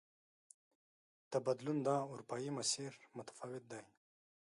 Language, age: Pashto, 19-29